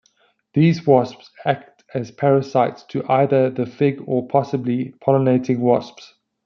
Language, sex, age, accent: English, male, 40-49, Southern African (South Africa, Zimbabwe, Namibia)